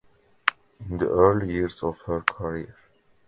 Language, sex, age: English, male, 19-29